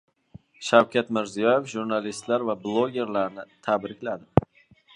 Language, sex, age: Uzbek, male, 19-29